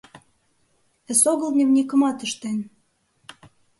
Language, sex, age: Mari, female, 19-29